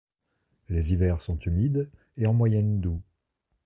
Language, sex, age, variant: French, male, 50-59, Français de métropole